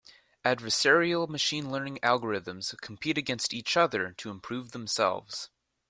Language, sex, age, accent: English, male, under 19, United States English